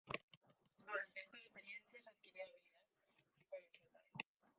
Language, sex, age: Spanish, female, 19-29